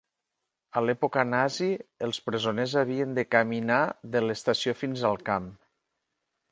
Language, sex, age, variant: Catalan, male, 50-59, Septentrional